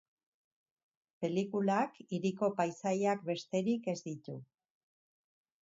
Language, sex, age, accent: Basque, female, 50-59, Mendebalekoa (Araba, Bizkaia, Gipuzkoako mendebaleko herri batzuk)